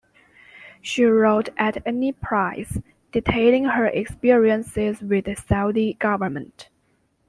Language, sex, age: English, female, 19-29